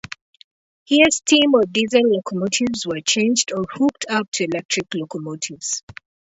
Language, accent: English, England English